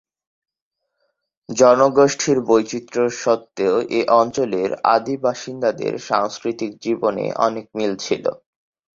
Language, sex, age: Bengali, male, 19-29